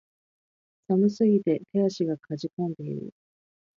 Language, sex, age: Japanese, female, 30-39